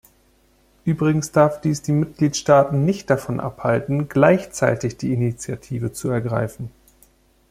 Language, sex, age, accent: German, male, 30-39, Deutschland Deutsch